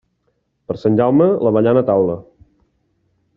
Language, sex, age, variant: Catalan, male, 19-29, Central